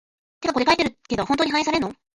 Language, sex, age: Japanese, female, 30-39